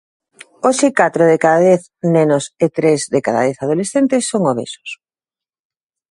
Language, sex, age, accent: Galician, female, 30-39, Normativo (estándar)